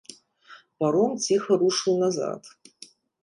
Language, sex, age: Belarusian, female, 30-39